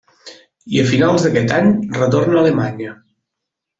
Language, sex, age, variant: Catalan, male, 30-39, Septentrional